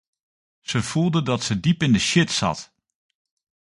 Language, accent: Dutch, Nederlands Nederlands